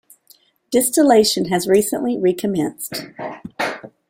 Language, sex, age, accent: English, female, 40-49, United States English